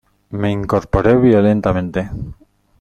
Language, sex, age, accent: Spanish, male, 60-69, España: Centro-Sur peninsular (Madrid, Toledo, Castilla-La Mancha)